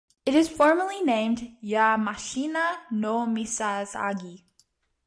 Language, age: English, 19-29